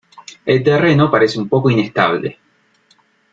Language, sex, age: Spanish, male, 19-29